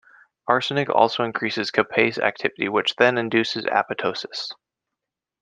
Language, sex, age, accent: English, male, 19-29, United States English